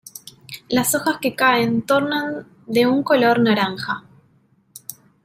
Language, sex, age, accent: Spanish, female, 19-29, Rioplatense: Argentina, Uruguay, este de Bolivia, Paraguay